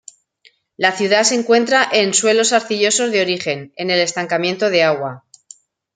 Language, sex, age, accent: Spanish, female, 40-49, España: Centro-Sur peninsular (Madrid, Toledo, Castilla-La Mancha)